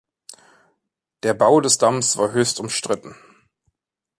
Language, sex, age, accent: German, male, 30-39, Deutschland Deutsch